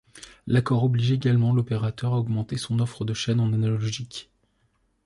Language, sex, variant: French, male, Français de métropole